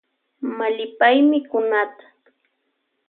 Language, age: Loja Highland Quichua, 19-29